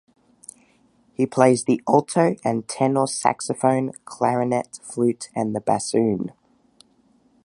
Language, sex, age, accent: English, male, under 19, Australian English